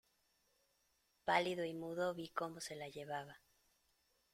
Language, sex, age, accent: Spanish, female, 40-49, México